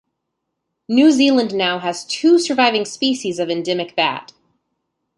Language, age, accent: English, 19-29, United States English